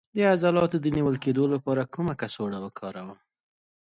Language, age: Pashto, 30-39